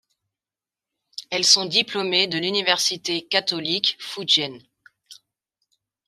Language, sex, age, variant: French, female, 40-49, Français de métropole